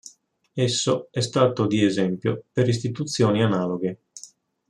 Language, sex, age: Italian, male, 50-59